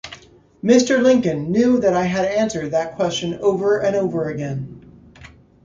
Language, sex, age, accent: English, male, 30-39, United States English